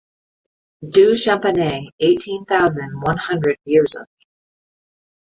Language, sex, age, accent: English, female, 50-59, United States English